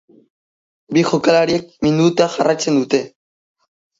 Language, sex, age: Basque, female, 40-49